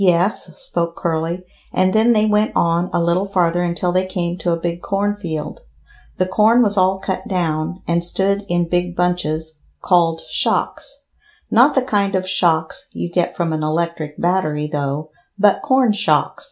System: none